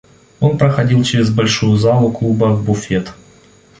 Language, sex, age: Russian, male, 30-39